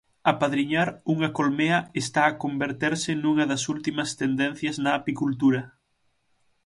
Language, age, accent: Galician, 19-29, Normativo (estándar)